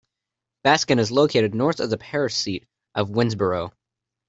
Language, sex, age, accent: English, male, under 19, United States English